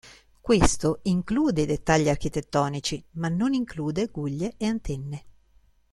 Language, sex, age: Italian, female, 50-59